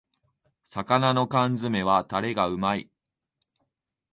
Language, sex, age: Japanese, male, 19-29